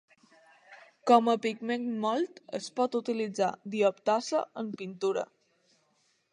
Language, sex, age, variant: Catalan, female, under 19, Balear